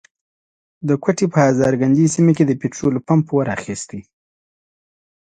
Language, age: Pashto, 30-39